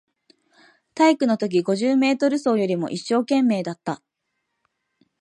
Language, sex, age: Japanese, female, 19-29